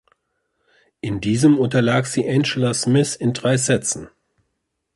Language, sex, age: German, male, 40-49